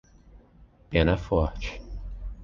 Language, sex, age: Portuguese, male, 19-29